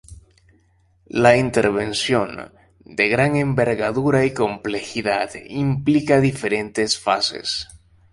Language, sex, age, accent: Spanish, male, 19-29, Caribe: Cuba, Venezuela, Puerto Rico, República Dominicana, Panamá, Colombia caribeña, México caribeño, Costa del golfo de México